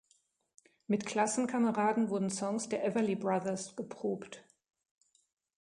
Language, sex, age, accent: German, female, 60-69, Deutschland Deutsch